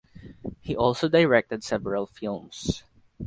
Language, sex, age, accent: English, male, 19-29, Filipino